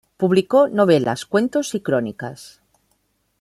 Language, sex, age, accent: Spanish, female, 50-59, España: Norte peninsular (Asturias, Castilla y León, Cantabria, País Vasco, Navarra, Aragón, La Rioja, Guadalajara, Cuenca)